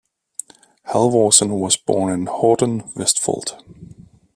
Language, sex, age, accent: English, male, 30-39, United States English